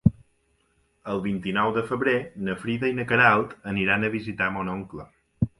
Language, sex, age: Catalan, male, 40-49